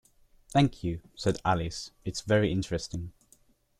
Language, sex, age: English, male, under 19